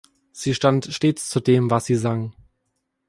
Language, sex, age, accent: German, male, 19-29, Deutschland Deutsch